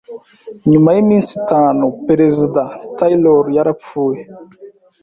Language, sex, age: Kinyarwanda, female, 19-29